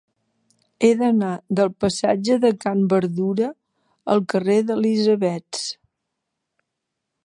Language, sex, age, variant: Catalan, female, 50-59, Central